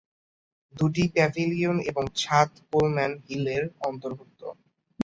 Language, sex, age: Bengali, male, under 19